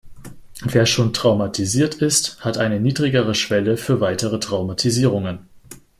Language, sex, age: German, female, 19-29